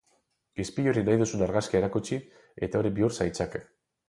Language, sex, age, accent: Basque, male, 40-49, Mendebalekoa (Araba, Bizkaia, Gipuzkoako mendebaleko herri batzuk)